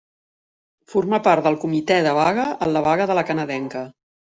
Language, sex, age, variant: Catalan, female, 50-59, Central